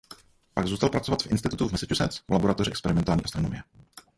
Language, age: Czech, 30-39